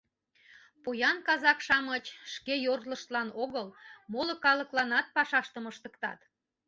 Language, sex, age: Mari, female, 40-49